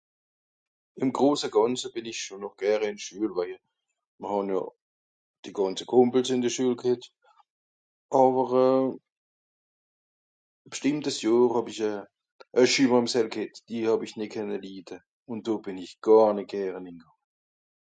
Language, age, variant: Swiss German, 40-49, Nordniederàlemmànisch (Rishoffe, Zàwere, Bùsswìller, Hawenau, Brüemt, Stroossbùri, Molse, Dàmbàch, Schlettstàtt, Pfàlzbùri usw.)